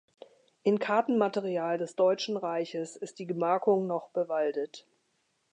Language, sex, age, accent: German, female, 50-59, Deutschland Deutsch